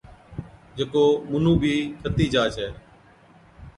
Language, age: Od, 50-59